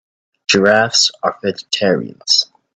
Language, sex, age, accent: English, male, under 19, United States English